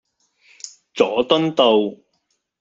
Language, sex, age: Cantonese, male, 30-39